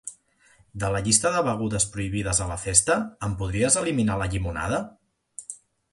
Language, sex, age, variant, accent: Catalan, male, 30-39, Central, central